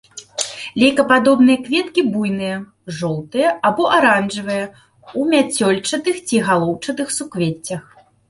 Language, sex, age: Belarusian, female, 30-39